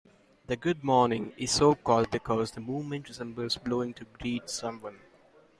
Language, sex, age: English, male, 19-29